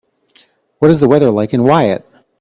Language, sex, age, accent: English, male, 40-49, United States English